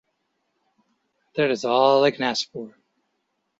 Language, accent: English, United States English